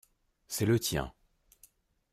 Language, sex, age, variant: French, male, 30-39, Français de métropole